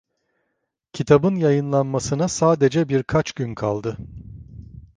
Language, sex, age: Turkish, male, 50-59